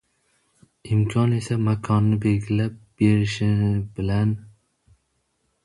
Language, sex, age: Uzbek, male, 19-29